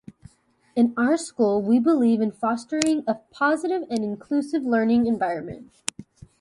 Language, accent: English, United States English